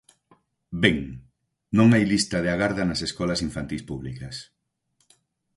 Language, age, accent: Galician, 50-59, Oriental (común en zona oriental)